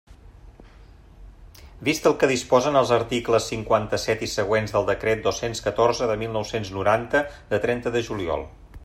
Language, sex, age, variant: Catalan, male, 40-49, Central